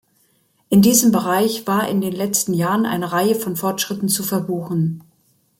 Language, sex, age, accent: German, female, 60-69, Deutschland Deutsch